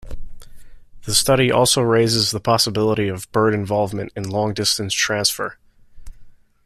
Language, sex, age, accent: English, male, 19-29, United States English